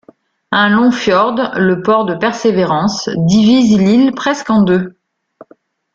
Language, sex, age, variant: French, female, 40-49, Français de métropole